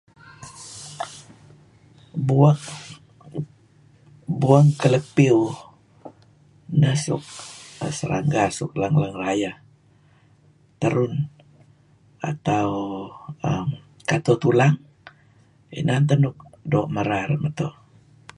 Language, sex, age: Kelabit, female, 60-69